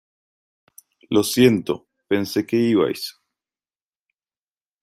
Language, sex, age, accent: Spanish, male, 19-29, Caribe: Cuba, Venezuela, Puerto Rico, República Dominicana, Panamá, Colombia caribeña, México caribeño, Costa del golfo de México